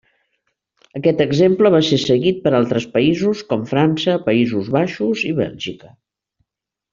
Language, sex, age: Catalan, female, 70-79